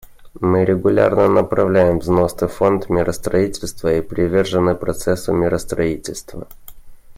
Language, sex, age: Russian, male, 19-29